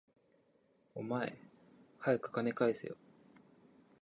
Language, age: Japanese, 19-29